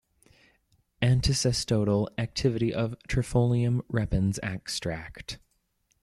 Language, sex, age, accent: English, male, 19-29, United States English